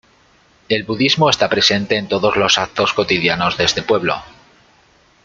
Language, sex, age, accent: Spanish, male, 30-39, España: Centro-Sur peninsular (Madrid, Toledo, Castilla-La Mancha)